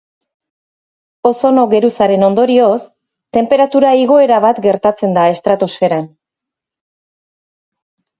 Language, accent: Basque, Erdialdekoa edo Nafarra (Gipuzkoa, Nafarroa)